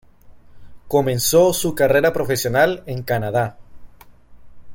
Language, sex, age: Spanish, male, 19-29